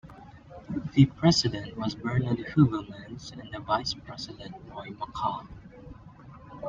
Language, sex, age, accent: English, male, 19-29, Filipino